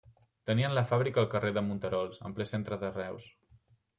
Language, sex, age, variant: Catalan, male, 19-29, Central